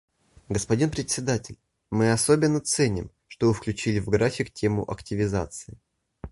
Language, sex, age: Russian, male, under 19